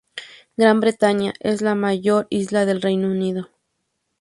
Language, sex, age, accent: Spanish, female, 19-29, México